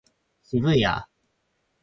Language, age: Japanese, 19-29